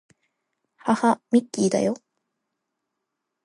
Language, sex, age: Japanese, female, 19-29